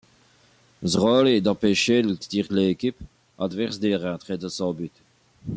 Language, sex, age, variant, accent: French, male, 40-49, Français d'Amérique du Nord, Français du Canada